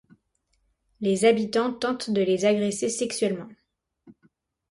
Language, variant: French, Français de métropole